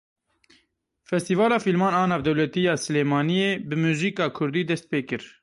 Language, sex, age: Kurdish, male, 30-39